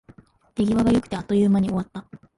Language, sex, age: Japanese, female, 19-29